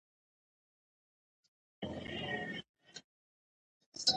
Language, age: Pashto, 19-29